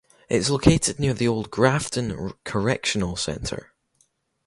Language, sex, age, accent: English, male, under 19, Scottish English